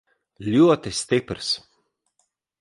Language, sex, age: Latvian, male, 30-39